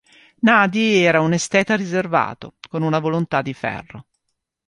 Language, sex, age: Italian, female, 50-59